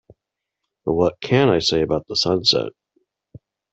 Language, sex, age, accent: English, male, 30-39, United States English